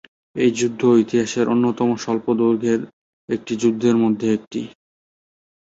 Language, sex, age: Bengali, male, 30-39